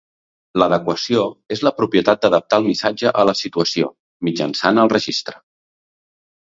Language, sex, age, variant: Catalan, male, 40-49, Central